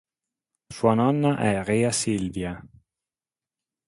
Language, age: Italian, 40-49